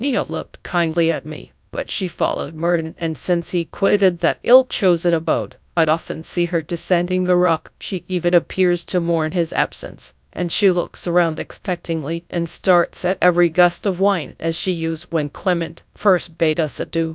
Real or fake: fake